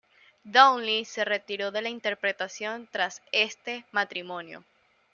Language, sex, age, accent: Spanish, female, 19-29, Caribe: Cuba, Venezuela, Puerto Rico, República Dominicana, Panamá, Colombia caribeña, México caribeño, Costa del golfo de México